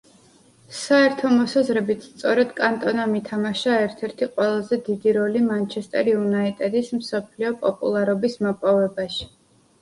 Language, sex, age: Georgian, female, 19-29